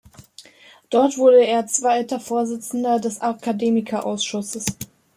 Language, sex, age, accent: German, female, 19-29, Deutschland Deutsch